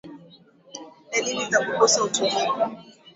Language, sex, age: Swahili, female, 19-29